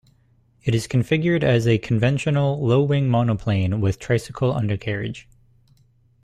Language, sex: English, male